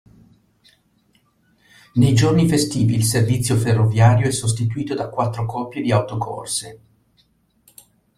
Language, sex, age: Italian, male, 50-59